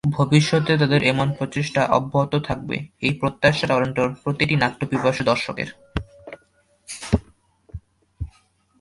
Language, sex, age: Bengali, male, under 19